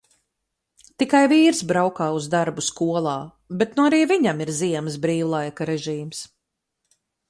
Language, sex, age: Latvian, female, 50-59